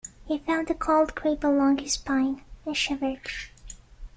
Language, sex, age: English, female, 19-29